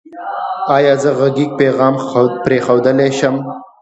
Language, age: Pashto, 19-29